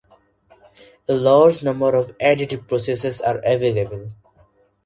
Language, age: English, 19-29